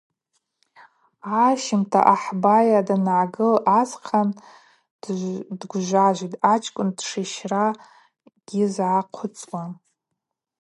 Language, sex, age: Abaza, female, 30-39